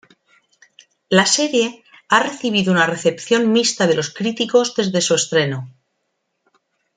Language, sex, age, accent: Spanish, female, 40-49, España: Norte peninsular (Asturias, Castilla y León, Cantabria, País Vasco, Navarra, Aragón, La Rioja, Guadalajara, Cuenca)